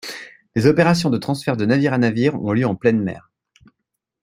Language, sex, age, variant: French, male, 40-49, Français de métropole